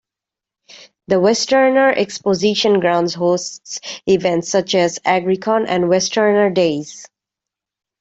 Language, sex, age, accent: English, female, 19-29, England English